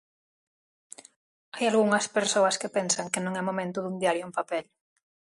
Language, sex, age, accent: Galician, female, 30-39, Normativo (estándar)